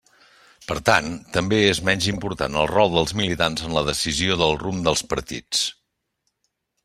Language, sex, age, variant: Catalan, male, 60-69, Central